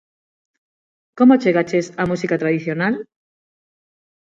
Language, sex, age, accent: Galician, female, 30-39, Normativo (estándar); Neofalante